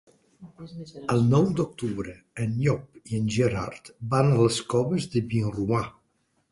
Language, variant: Catalan, Septentrional